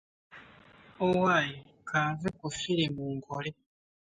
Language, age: Ganda, 19-29